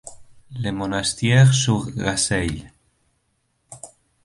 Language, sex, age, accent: Spanish, male, 30-39, España: Norte peninsular (Asturias, Castilla y León, Cantabria, País Vasco, Navarra, Aragón, La Rioja, Guadalajara, Cuenca)